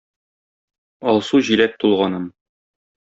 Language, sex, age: Tatar, male, 30-39